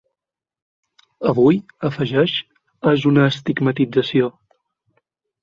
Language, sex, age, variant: Catalan, male, 19-29, Balear